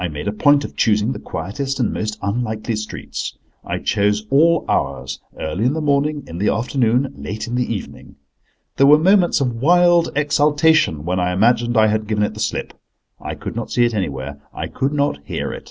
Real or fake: real